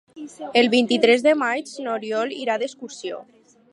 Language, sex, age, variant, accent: Catalan, female, under 19, Alacantí, valencià